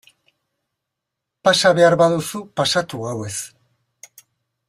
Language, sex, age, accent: Basque, male, 60-69, Mendebalekoa (Araba, Bizkaia, Gipuzkoako mendebaleko herri batzuk)